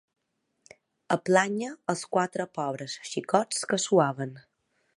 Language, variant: Catalan, Balear